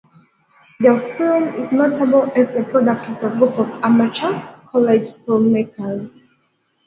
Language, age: English, 19-29